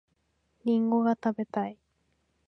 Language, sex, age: Japanese, female, 19-29